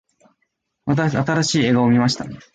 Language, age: Japanese, 19-29